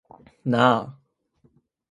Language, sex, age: Japanese, male, 19-29